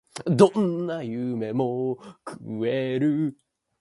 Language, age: English, 19-29